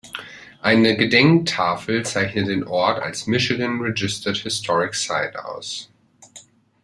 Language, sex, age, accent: German, male, 19-29, Deutschland Deutsch